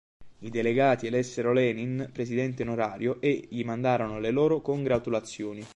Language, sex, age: Italian, male, 19-29